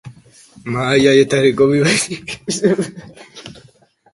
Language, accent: Basque, Mendebalekoa (Araba, Bizkaia, Gipuzkoako mendebaleko herri batzuk)